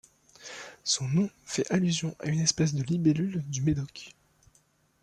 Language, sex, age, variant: French, male, 19-29, Français de métropole